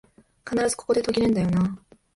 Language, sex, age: Japanese, female, 19-29